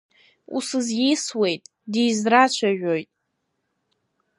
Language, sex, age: Abkhazian, female, under 19